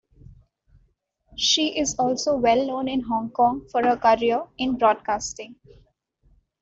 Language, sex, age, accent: English, female, 19-29, India and South Asia (India, Pakistan, Sri Lanka)